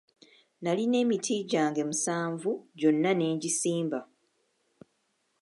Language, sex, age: Ganda, female, 30-39